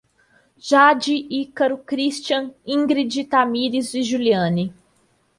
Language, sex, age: Portuguese, female, 30-39